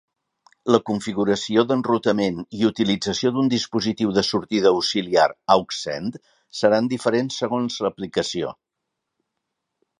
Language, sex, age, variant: Catalan, male, 60-69, Central